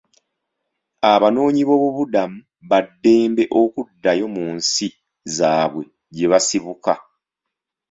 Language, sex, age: Ganda, male, 30-39